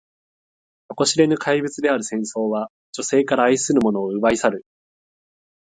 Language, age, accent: Japanese, 19-29, 関西弁